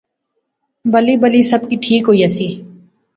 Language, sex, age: Pahari-Potwari, female, 19-29